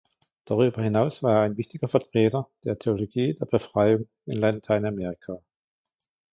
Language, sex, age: German, male, 50-59